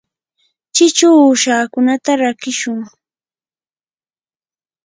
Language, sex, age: Yanahuanca Pasco Quechua, female, 19-29